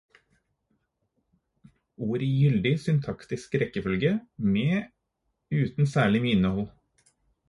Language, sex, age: Norwegian Bokmål, male, 30-39